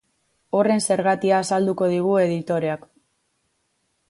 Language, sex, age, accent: Basque, female, 19-29, Mendebalekoa (Araba, Bizkaia, Gipuzkoako mendebaleko herri batzuk)